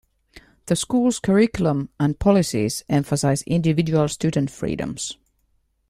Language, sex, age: English, female, 40-49